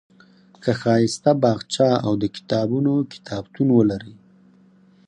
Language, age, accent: Pashto, 19-29, معیاري پښتو